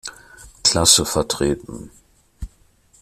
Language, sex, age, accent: German, male, 50-59, Deutschland Deutsch